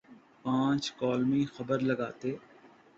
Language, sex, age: Urdu, male, 40-49